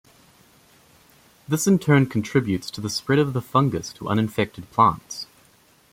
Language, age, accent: English, 19-29, New Zealand English